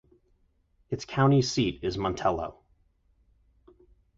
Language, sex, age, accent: English, male, 30-39, United States English